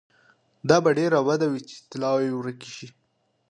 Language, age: Pashto, 19-29